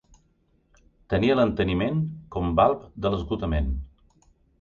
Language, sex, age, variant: Catalan, male, 50-59, Central